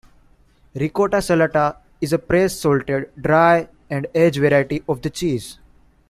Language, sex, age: English, male, 19-29